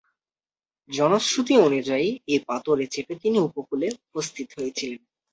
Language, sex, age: Bengali, male, under 19